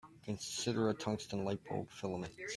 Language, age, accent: English, 30-39, United States English